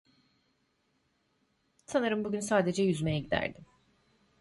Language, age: Turkish, 30-39